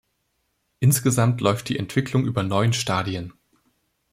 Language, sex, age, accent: German, male, 19-29, Deutschland Deutsch